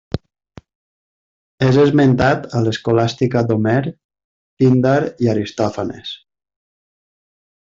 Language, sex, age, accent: Catalan, male, 30-39, valencià